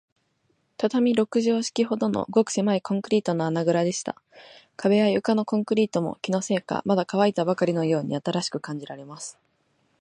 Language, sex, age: Japanese, female, 19-29